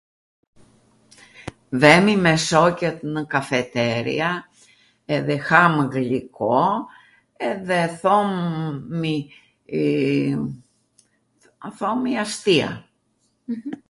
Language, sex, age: Arvanitika Albanian, female, 80-89